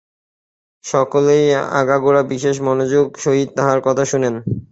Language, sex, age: Bengali, male, 19-29